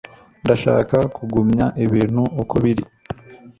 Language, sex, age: Kinyarwanda, male, under 19